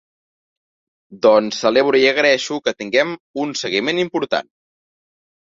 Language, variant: Catalan, Central